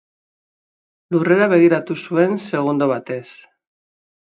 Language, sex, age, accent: Basque, female, 40-49, Mendebalekoa (Araba, Bizkaia, Gipuzkoako mendebaleko herri batzuk)